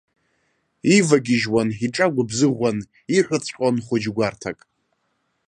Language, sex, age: Abkhazian, male, 19-29